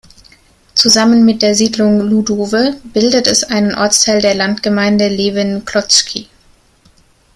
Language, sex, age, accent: German, female, 19-29, Deutschland Deutsch